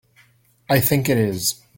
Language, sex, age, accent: English, male, 19-29, United States English